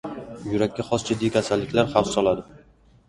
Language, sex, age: Uzbek, male, 19-29